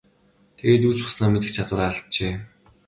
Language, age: Mongolian, 19-29